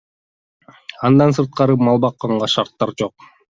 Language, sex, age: Kyrgyz, male, 40-49